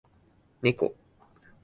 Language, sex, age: Japanese, male, 19-29